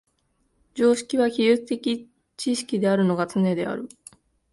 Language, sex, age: Japanese, female, 19-29